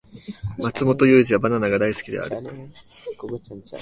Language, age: Japanese, 19-29